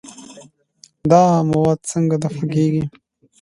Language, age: Pashto, 19-29